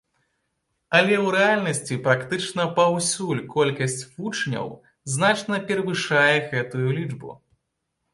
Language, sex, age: Belarusian, male, 19-29